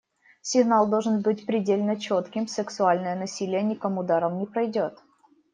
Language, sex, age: Russian, female, 19-29